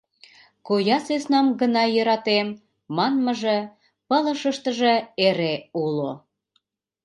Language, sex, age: Mari, female, 40-49